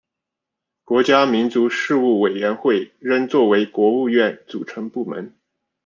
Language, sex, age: Chinese, male, 40-49